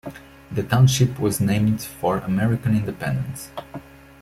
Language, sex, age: English, male, 19-29